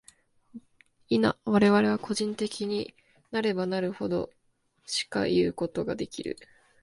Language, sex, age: Japanese, female, 19-29